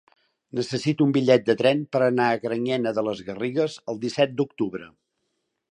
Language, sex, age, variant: Catalan, male, 60-69, Central